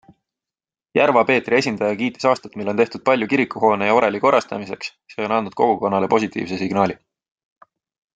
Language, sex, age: Estonian, male, 19-29